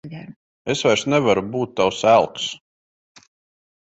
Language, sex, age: Latvian, female, 40-49